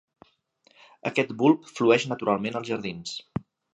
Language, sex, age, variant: Catalan, male, 50-59, Central